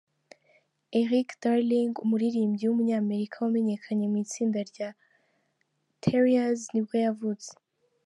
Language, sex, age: Kinyarwanda, female, 19-29